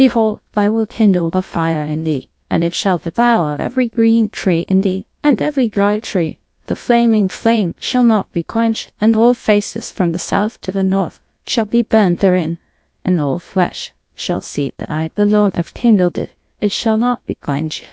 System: TTS, GlowTTS